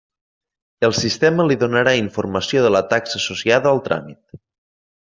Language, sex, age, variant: Catalan, male, 19-29, Nord-Occidental